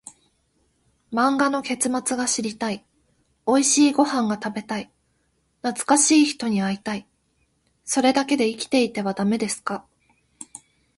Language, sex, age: Japanese, female, 19-29